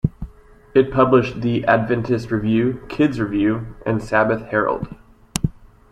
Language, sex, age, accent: English, male, 19-29, United States English